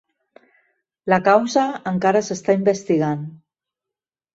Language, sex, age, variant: Catalan, female, 50-59, Central